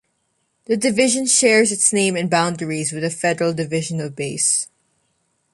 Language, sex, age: English, female, 19-29